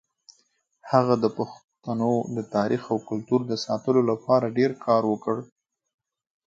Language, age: Pashto, 19-29